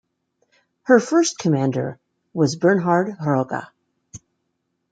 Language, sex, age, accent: English, female, 50-59, United States English